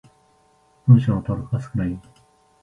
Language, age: Japanese, 19-29